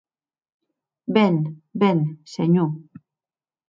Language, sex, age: Occitan, female, 50-59